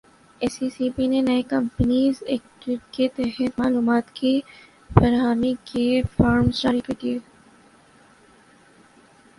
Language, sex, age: Urdu, female, 19-29